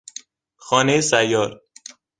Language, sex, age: Persian, male, under 19